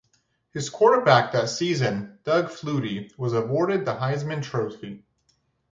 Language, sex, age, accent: English, male, 19-29, United States English